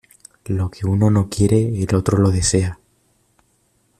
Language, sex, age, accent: Spanish, male, under 19, España: Centro-Sur peninsular (Madrid, Toledo, Castilla-La Mancha)